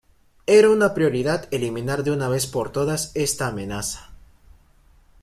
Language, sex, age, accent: Spanish, male, under 19, Andino-Pacífico: Colombia, Perú, Ecuador, oeste de Bolivia y Venezuela andina